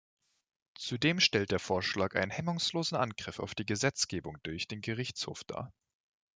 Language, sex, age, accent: German, male, 19-29, Deutschland Deutsch